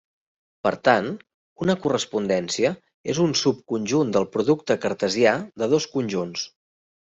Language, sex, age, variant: Catalan, male, 30-39, Central